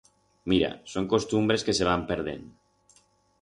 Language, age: Aragonese, 40-49